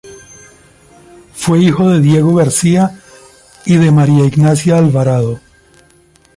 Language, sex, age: Spanish, male, 50-59